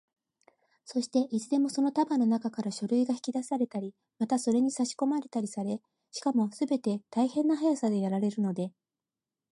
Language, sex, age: Japanese, female, 40-49